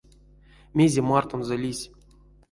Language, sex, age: Erzya, male, 30-39